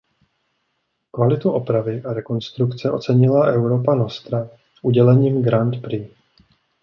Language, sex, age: Czech, male, 40-49